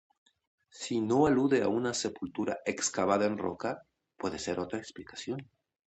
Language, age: Spanish, 60-69